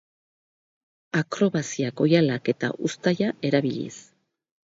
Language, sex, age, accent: Basque, female, 60-69, Mendebalekoa (Araba, Bizkaia, Gipuzkoako mendebaleko herri batzuk)